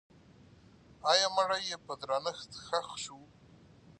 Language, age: Pashto, 30-39